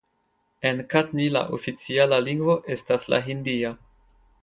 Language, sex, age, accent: Esperanto, male, 19-29, Internacia